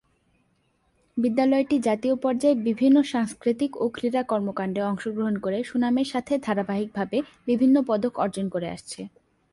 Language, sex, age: Bengali, female, 19-29